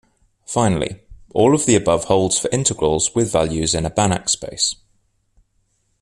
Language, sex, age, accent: English, male, 30-39, England English